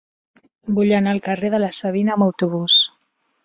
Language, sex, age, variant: Catalan, female, 30-39, Central